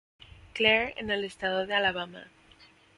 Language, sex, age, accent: Spanish, female, 19-29, México